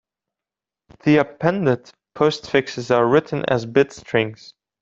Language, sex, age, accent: English, male, 19-29, England English